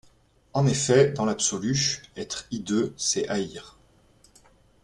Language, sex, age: French, male, 30-39